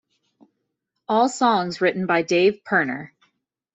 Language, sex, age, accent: English, female, 19-29, United States English